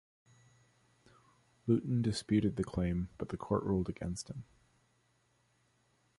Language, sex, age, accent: English, male, 19-29, United States English